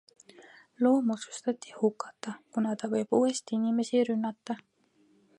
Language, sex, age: Estonian, female, 19-29